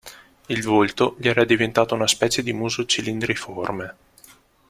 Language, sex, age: Italian, male, under 19